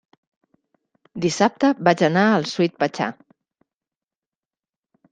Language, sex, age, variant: Catalan, female, 40-49, Central